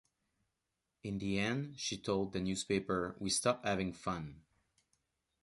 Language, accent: English, Canadian English